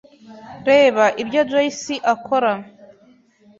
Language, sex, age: Kinyarwanda, female, 19-29